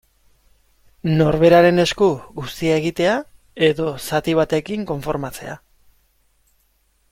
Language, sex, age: Basque, male, 40-49